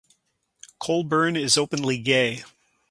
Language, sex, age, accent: English, male, 50-59, Canadian English